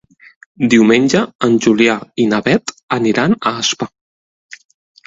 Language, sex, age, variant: Catalan, male, 30-39, Central